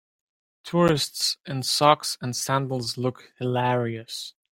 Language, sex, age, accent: English, male, 19-29, United States English